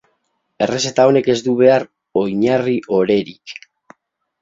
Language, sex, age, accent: Basque, male, 40-49, Mendebalekoa (Araba, Bizkaia, Gipuzkoako mendebaleko herri batzuk)